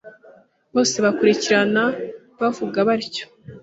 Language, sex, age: Kinyarwanda, female, 30-39